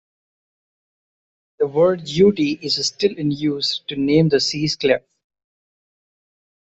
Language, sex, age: English, male, 19-29